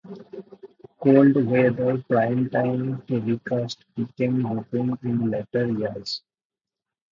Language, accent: English, India and South Asia (India, Pakistan, Sri Lanka)